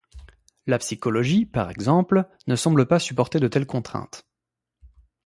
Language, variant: French, Français de métropole